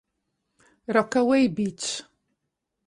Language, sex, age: Italian, female, 30-39